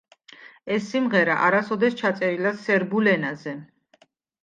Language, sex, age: Georgian, female, 40-49